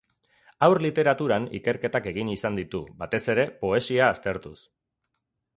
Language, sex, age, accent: Basque, male, 40-49, Mendebalekoa (Araba, Bizkaia, Gipuzkoako mendebaleko herri batzuk)